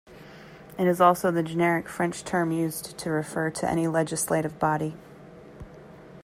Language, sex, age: English, female, 30-39